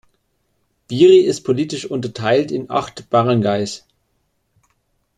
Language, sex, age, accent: German, male, 30-39, Deutschland Deutsch